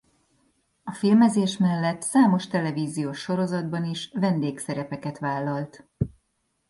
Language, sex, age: Hungarian, female, 40-49